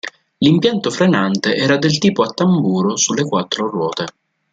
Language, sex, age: Italian, male, 19-29